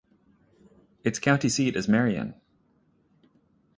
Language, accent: English, United States English